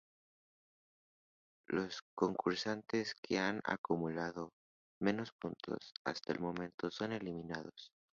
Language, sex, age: Spanish, male, 19-29